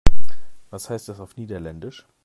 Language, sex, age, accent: German, male, 40-49, Deutschland Deutsch